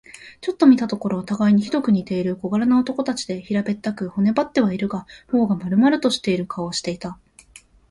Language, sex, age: Japanese, female, 19-29